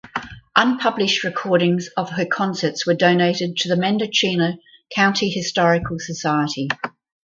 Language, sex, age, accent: English, female, 60-69, Australian English